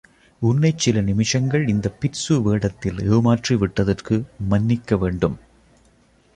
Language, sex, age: Tamil, male, 30-39